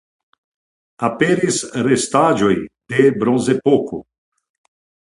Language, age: Esperanto, 60-69